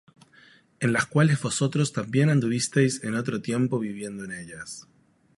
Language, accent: Spanish, Rioplatense: Argentina, Uruguay, este de Bolivia, Paraguay